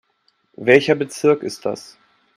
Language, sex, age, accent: German, male, 30-39, Deutschland Deutsch